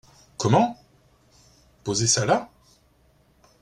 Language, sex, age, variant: French, male, 40-49, Français de métropole